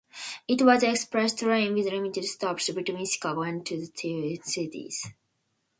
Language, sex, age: English, female, 19-29